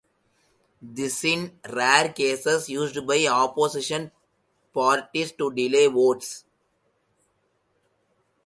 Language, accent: English, India and South Asia (India, Pakistan, Sri Lanka)